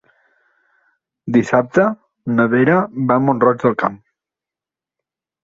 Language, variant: Catalan, Central